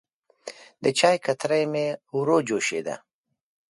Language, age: Pashto, 40-49